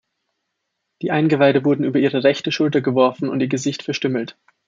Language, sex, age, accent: German, male, 19-29, Österreichisches Deutsch